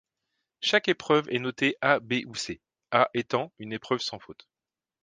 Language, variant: French, Français de métropole